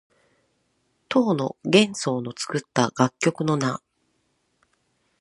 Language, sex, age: Japanese, female, 40-49